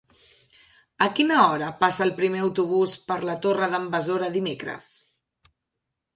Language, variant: Catalan, Central